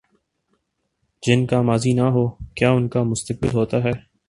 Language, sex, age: Urdu, male, 19-29